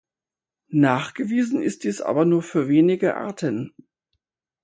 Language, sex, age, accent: German, female, 50-59, Deutschland Deutsch